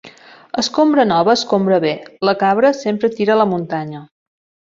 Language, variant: Catalan, Central